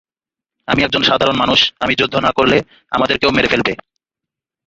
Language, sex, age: Bengali, male, 19-29